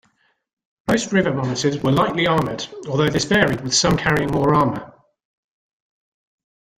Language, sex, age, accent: English, male, 30-39, England English